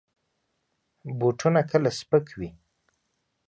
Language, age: Pashto, 19-29